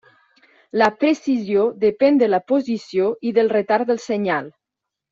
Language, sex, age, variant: Catalan, female, 40-49, Septentrional